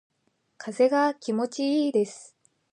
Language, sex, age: Japanese, female, 19-29